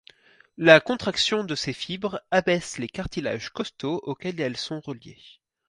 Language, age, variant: French, 19-29, Français de métropole